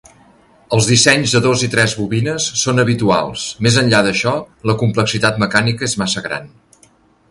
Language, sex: Catalan, male